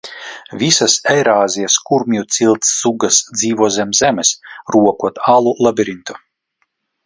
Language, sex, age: Latvian, male, 40-49